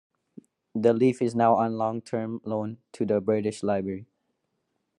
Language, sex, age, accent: English, male, under 19, India and South Asia (India, Pakistan, Sri Lanka)